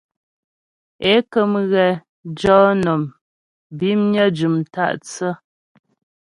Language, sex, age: Ghomala, female, 30-39